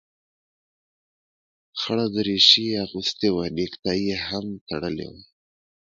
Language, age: Pashto, 19-29